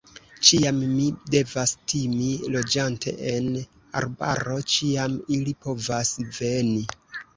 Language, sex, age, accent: Esperanto, female, 19-29, Internacia